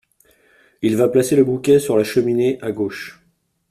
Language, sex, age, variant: French, male, 50-59, Français de métropole